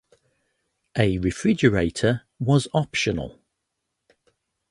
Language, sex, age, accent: English, male, 40-49, England English